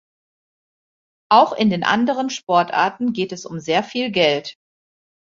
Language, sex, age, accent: German, female, 40-49, Deutschland Deutsch